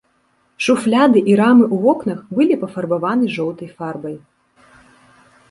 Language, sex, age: Belarusian, female, 30-39